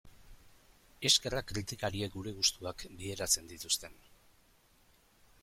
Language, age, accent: Basque, 50-59, Erdialdekoa edo Nafarra (Gipuzkoa, Nafarroa)